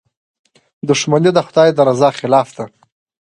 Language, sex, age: Pashto, female, 19-29